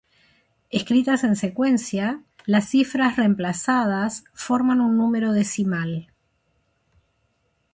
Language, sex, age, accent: Spanish, female, 60-69, Rioplatense: Argentina, Uruguay, este de Bolivia, Paraguay